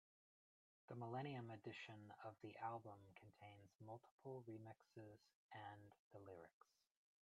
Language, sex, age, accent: English, male, 30-39, United States English